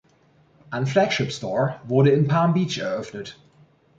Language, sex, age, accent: German, male, 40-49, Deutschland Deutsch